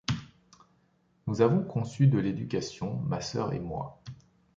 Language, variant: French, Français de métropole